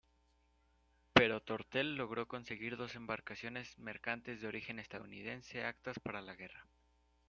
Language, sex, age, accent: Spanish, male, under 19, México